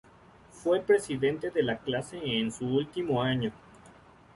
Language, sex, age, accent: Spanish, male, 19-29, México